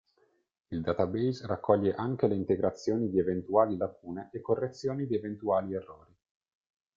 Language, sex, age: Italian, male, 19-29